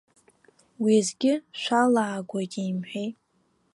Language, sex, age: Abkhazian, female, 19-29